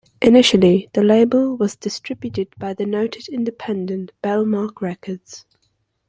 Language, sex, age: English, male, 19-29